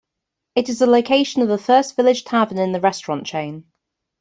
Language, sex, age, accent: English, female, 30-39, England English